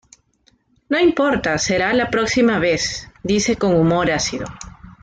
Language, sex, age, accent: Spanish, female, 40-49, Andino-Pacífico: Colombia, Perú, Ecuador, oeste de Bolivia y Venezuela andina